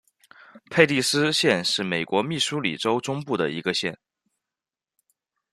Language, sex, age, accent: Chinese, male, 19-29, 出生地：湖北省